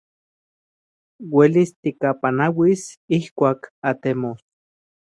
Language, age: Central Puebla Nahuatl, 30-39